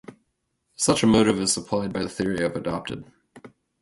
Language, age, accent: English, 30-39, United States English